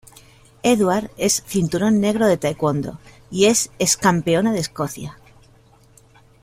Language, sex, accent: Spanish, female, España: Sur peninsular (Andalucia, Extremadura, Murcia)